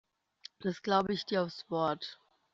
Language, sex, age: German, female, 19-29